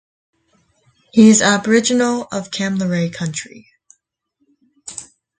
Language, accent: English, United States English